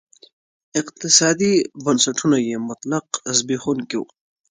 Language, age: Pashto, under 19